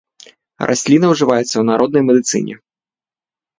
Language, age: Belarusian, 40-49